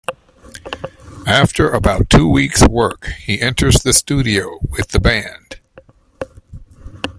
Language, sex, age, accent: English, male, 60-69, United States English